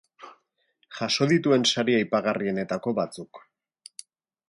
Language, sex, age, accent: Basque, male, 50-59, Erdialdekoa edo Nafarra (Gipuzkoa, Nafarroa)